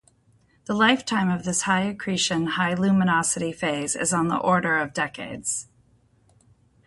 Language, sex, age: English, female, 50-59